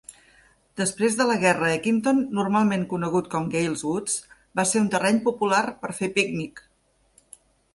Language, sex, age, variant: Catalan, female, 50-59, Central